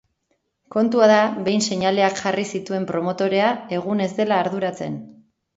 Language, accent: Basque, Erdialdekoa edo Nafarra (Gipuzkoa, Nafarroa)